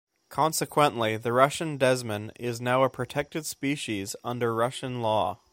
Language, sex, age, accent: English, male, 19-29, Canadian English